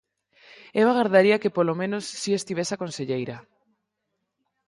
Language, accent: Galician, Normativo (estándar)